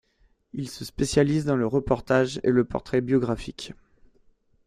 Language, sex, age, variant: French, male, 30-39, Français de métropole